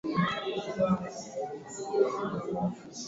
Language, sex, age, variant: Swahili, female, 19-29, Kiswahili Sanifu (EA)